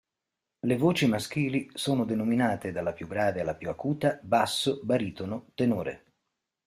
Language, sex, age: Italian, male, 40-49